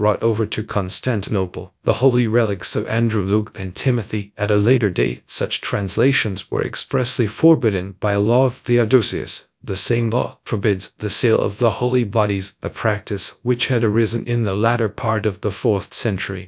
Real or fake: fake